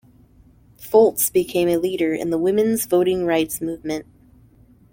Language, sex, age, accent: English, female, 19-29, United States English